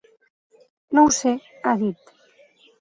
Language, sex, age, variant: Catalan, female, 19-29, Central